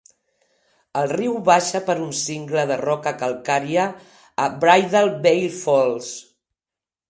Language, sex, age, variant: Catalan, female, 50-59, Septentrional